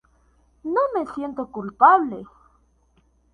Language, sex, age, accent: Spanish, male, under 19, Andino-Pacífico: Colombia, Perú, Ecuador, oeste de Bolivia y Venezuela andina